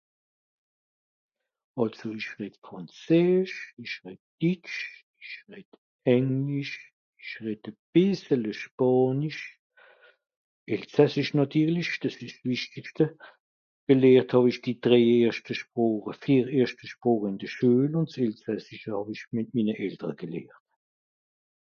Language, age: Swiss German, 60-69